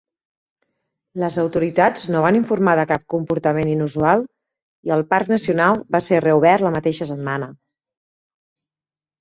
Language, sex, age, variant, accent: Catalan, female, 40-49, Central, Barcelonès